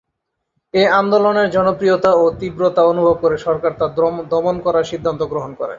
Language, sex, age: Bengali, male, 30-39